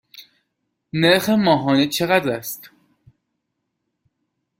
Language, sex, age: Persian, male, 19-29